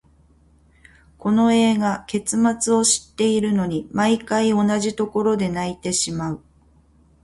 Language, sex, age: Japanese, female, 50-59